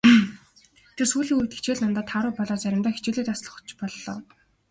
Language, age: Mongolian, 19-29